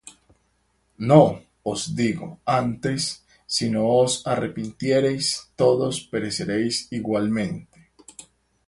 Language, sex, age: Spanish, male, 19-29